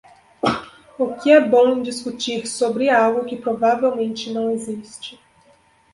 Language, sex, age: Portuguese, female, 30-39